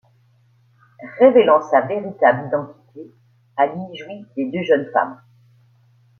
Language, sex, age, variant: French, female, 50-59, Français de métropole